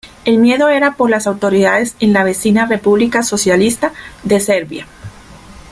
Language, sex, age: Spanish, female, 30-39